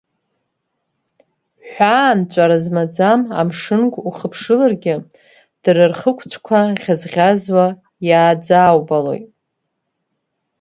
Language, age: Abkhazian, 30-39